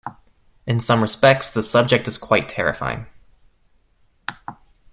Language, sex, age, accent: English, male, 19-29, United States English